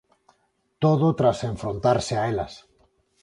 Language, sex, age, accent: Galician, male, 40-49, Normativo (estándar); Neofalante